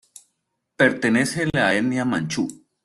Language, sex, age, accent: Spanish, male, 30-39, Caribe: Cuba, Venezuela, Puerto Rico, República Dominicana, Panamá, Colombia caribeña, México caribeño, Costa del golfo de México